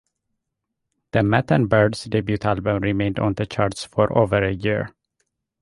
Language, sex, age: English, male, 19-29